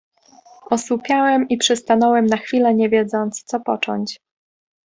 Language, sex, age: Polish, female, 19-29